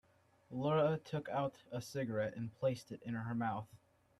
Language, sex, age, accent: English, male, 19-29, United States English